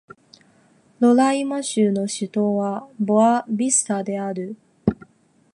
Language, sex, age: Japanese, female, 19-29